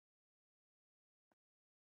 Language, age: Pashto, 19-29